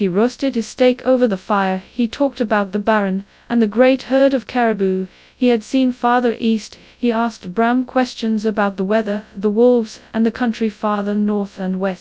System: TTS, FastPitch